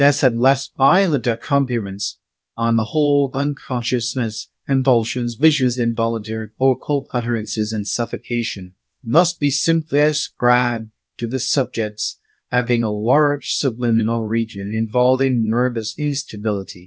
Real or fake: fake